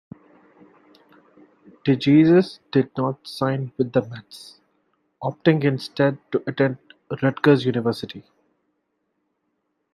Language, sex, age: English, male, 19-29